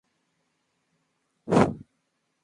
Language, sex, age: Swahili, female, 19-29